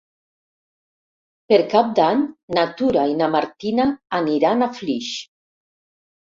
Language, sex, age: Catalan, female, 60-69